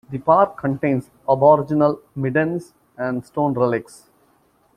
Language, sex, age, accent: English, male, 40-49, India and South Asia (India, Pakistan, Sri Lanka)